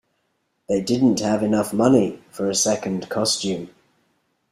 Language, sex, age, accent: English, male, 40-49, England English